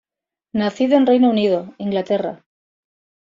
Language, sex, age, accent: Spanish, female, 40-49, España: Sur peninsular (Andalucia, Extremadura, Murcia)